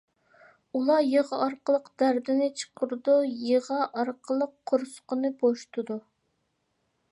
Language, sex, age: Uyghur, female, 19-29